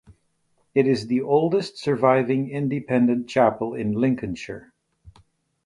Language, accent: English, Canadian English